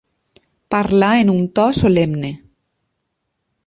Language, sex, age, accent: Catalan, female, 30-39, valencià meridional